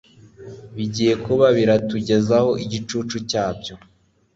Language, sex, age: Kinyarwanda, male, 19-29